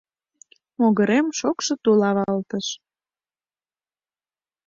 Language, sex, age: Mari, female, 19-29